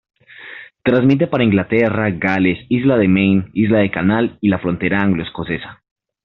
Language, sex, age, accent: Spanish, male, 19-29, Andino-Pacífico: Colombia, Perú, Ecuador, oeste de Bolivia y Venezuela andina